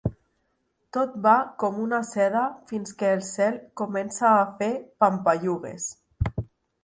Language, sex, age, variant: Catalan, female, 19-29, Nord-Occidental